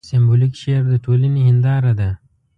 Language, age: Pashto, 19-29